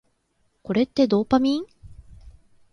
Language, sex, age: Japanese, female, 19-29